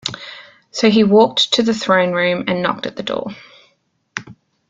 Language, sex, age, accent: English, female, 30-39, Australian English